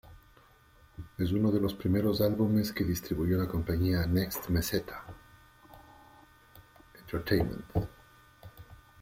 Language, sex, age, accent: Spanish, male, 50-59, Andino-Pacífico: Colombia, Perú, Ecuador, oeste de Bolivia y Venezuela andina